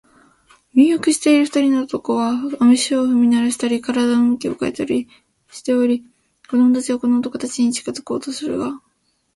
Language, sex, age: Japanese, female, 19-29